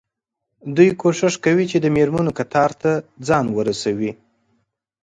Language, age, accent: Pashto, 19-29, کندهارۍ لهجه